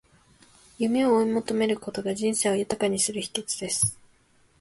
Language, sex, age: Japanese, female, 19-29